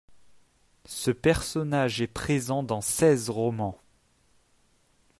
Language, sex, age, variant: French, male, 19-29, Français de métropole